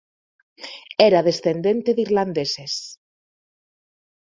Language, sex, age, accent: Galician, female, 30-39, Normativo (estándar)